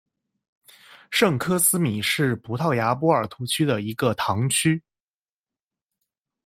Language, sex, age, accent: Chinese, male, 19-29, 出生地：江苏省